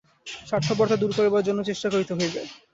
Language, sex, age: Bengali, male, 19-29